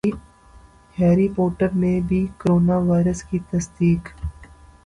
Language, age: Urdu, 19-29